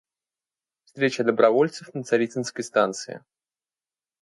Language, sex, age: Russian, male, 19-29